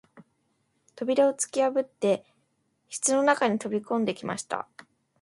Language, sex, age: Japanese, female, 19-29